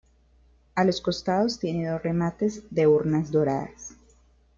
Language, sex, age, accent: Spanish, female, 30-39, Caribe: Cuba, Venezuela, Puerto Rico, República Dominicana, Panamá, Colombia caribeña, México caribeño, Costa del golfo de México